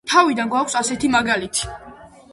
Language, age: Georgian, under 19